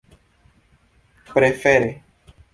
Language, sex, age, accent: Esperanto, male, 19-29, Internacia